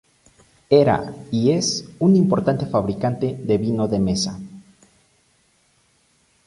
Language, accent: Spanish, México